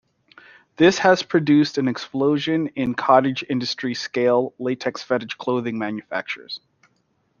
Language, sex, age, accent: English, male, 30-39, United States English